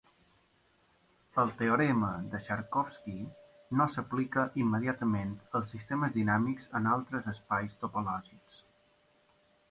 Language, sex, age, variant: Catalan, male, 40-49, Balear